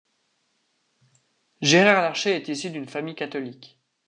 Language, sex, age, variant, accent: French, male, under 19, Français d'Europe, Français de Suisse